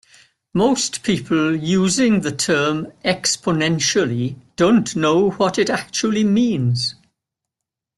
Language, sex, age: English, male, 80-89